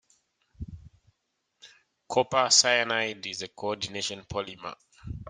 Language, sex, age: English, male, 19-29